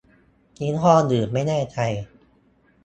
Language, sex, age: Thai, male, 19-29